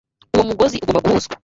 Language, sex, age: Kinyarwanda, female, 19-29